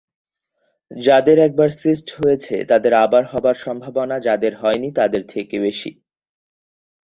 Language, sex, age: Bengali, male, 19-29